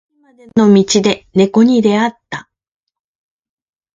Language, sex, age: Japanese, female, 50-59